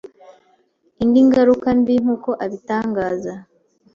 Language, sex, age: Kinyarwanda, female, 19-29